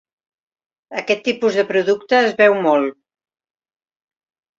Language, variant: Catalan, Central